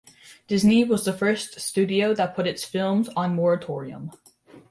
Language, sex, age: English, male, under 19